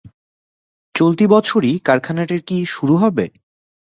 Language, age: Bengali, 19-29